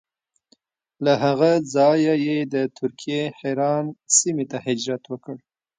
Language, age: Pashto, 30-39